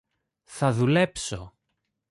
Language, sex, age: Greek, male, 19-29